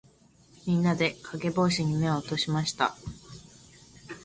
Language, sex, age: Japanese, female, 19-29